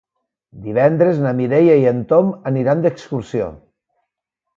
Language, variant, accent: Catalan, Valencià meridional, valencià